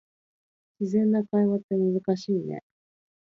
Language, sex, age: Japanese, female, 30-39